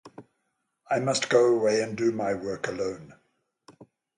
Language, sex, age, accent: English, male, 70-79, England English; Southern African (South Africa, Zimbabwe, Namibia)